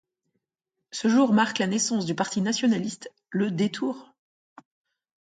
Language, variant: French, Français de métropole